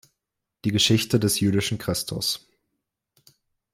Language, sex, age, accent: German, male, 19-29, Deutschland Deutsch